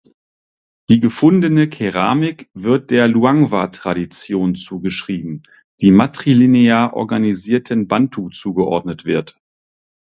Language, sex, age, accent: German, male, 50-59, Deutschland Deutsch